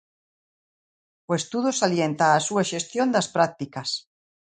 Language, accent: Galician, Atlántico (seseo e gheada)